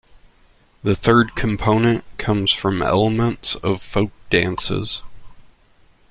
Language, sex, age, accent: English, male, 30-39, United States English